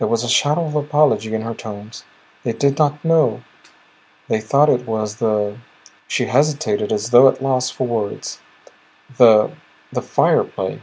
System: none